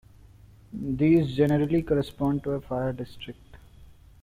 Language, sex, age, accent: English, male, 19-29, India and South Asia (India, Pakistan, Sri Lanka)